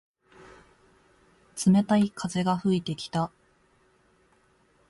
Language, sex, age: Japanese, female, 19-29